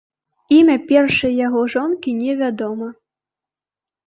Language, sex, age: Belarusian, female, under 19